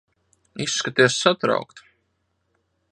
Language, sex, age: Latvian, male, 30-39